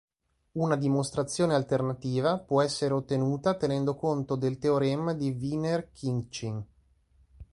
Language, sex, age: Italian, male, 30-39